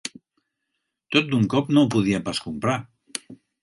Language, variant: Catalan, Central